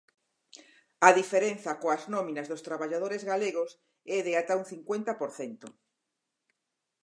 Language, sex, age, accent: Galician, female, 60-69, Normativo (estándar)